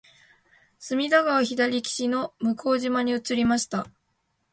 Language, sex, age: Japanese, female, 19-29